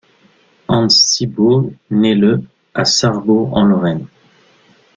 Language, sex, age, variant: French, male, 19-29, Français de métropole